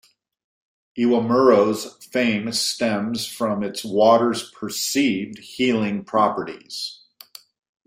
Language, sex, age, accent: English, male, 50-59, United States English